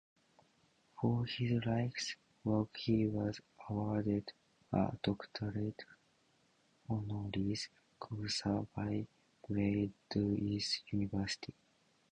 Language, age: English, 19-29